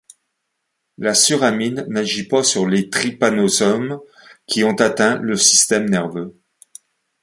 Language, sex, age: French, male, 60-69